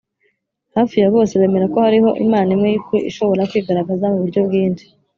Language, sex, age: Kinyarwanda, female, 19-29